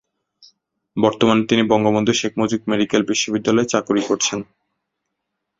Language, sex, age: Bengali, male, 19-29